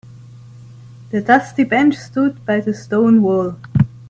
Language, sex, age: English, female, 30-39